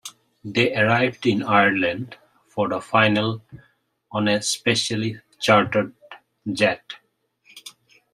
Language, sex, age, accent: English, male, 50-59, India and South Asia (India, Pakistan, Sri Lanka)